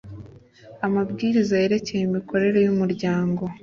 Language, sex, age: Kinyarwanda, female, 19-29